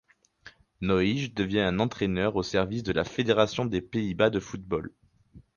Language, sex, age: French, male, 19-29